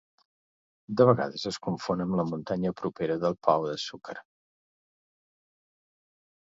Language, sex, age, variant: Catalan, male, 60-69, Central